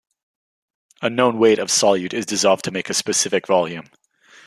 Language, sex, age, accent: English, male, 19-29, Canadian English